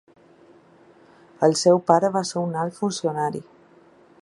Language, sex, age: Catalan, female, 40-49